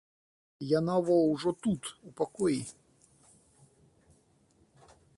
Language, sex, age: Belarusian, male, 40-49